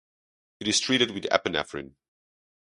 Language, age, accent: English, 19-29, United States English